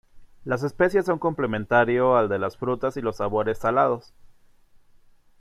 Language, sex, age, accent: Spanish, male, 30-39, México